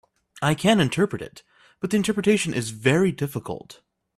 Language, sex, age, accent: English, male, 30-39, United States English